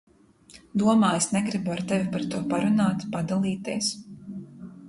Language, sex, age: Latvian, female, 19-29